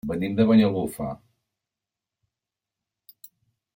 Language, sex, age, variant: Catalan, male, 50-59, Central